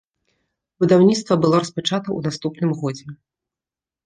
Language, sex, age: Belarusian, female, 30-39